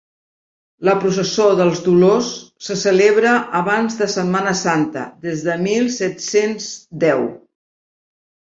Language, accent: Catalan, Barceloní